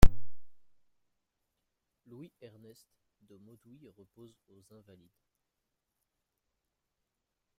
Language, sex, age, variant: French, male, 30-39, Français de métropole